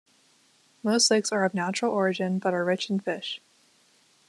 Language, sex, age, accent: English, female, under 19, United States English